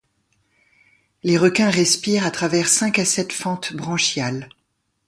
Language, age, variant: French, 60-69, Français de métropole